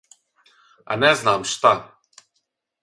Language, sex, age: Serbian, male, 30-39